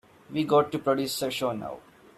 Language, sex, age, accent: English, male, 19-29, India and South Asia (India, Pakistan, Sri Lanka)